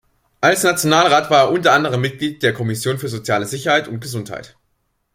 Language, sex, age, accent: German, male, under 19, Deutschland Deutsch